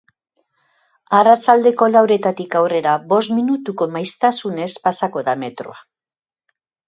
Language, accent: Basque, Mendebalekoa (Araba, Bizkaia, Gipuzkoako mendebaleko herri batzuk)